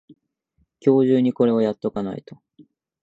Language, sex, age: Japanese, male, 19-29